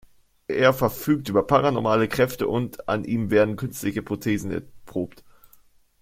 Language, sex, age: German, male, under 19